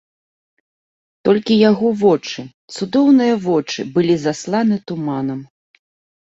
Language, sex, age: Belarusian, female, 40-49